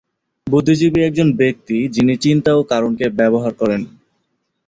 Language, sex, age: Bengali, male, 19-29